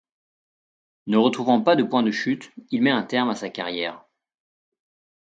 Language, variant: French, Français de métropole